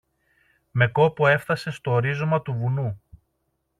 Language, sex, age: Greek, male, 40-49